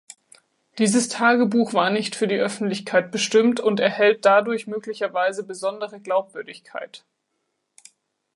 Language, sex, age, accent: German, female, 19-29, Deutschland Deutsch